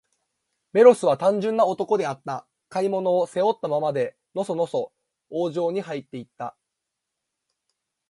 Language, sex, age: Japanese, male, 19-29